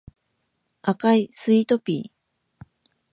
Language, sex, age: Japanese, female, 40-49